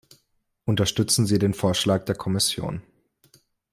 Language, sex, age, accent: German, male, 19-29, Deutschland Deutsch